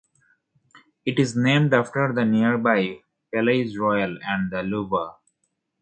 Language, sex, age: English, male, 30-39